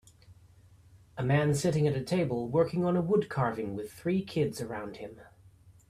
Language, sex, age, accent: English, male, 30-39, United States English